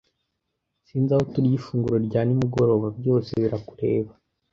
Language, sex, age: Kinyarwanda, male, under 19